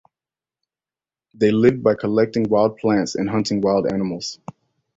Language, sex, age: English, male, 19-29